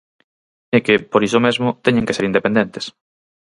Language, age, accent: Galician, 19-29, Normativo (estándar)